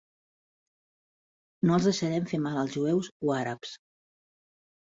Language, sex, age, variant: Catalan, female, 40-49, Central